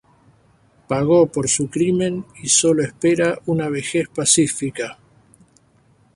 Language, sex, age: Spanish, male, 70-79